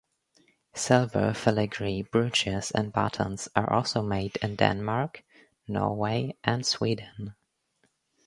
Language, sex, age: English, female, under 19